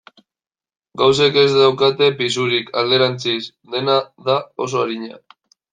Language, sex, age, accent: Basque, male, 19-29, Mendebalekoa (Araba, Bizkaia, Gipuzkoako mendebaleko herri batzuk)